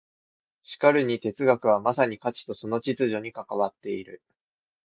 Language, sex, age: Japanese, male, under 19